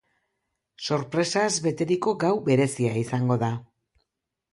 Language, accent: Basque, Erdialdekoa edo Nafarra (Gipuzkoa, Nafarroa)